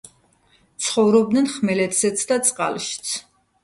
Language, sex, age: Georgian, female, 40-49